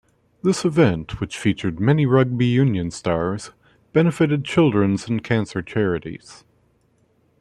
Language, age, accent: English, 40-49, United States English